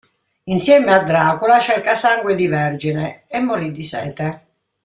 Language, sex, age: Italian, female, 60-69